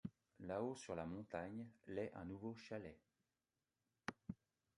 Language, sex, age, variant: French, male, 50-59, Français de métropole